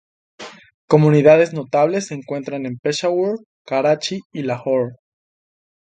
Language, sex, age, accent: Spanish, male, 19-29, México